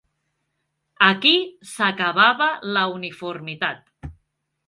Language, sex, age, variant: Catalan, female, 30-39, Central